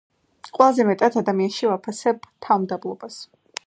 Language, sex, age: Georgian, female, 19-29